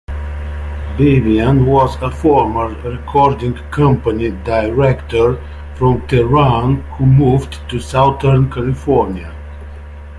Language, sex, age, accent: English, male, 40-49, United States English